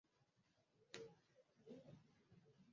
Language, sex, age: Swahili, male, 30-39